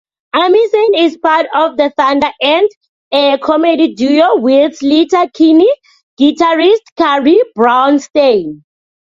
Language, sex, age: English, female, 19-29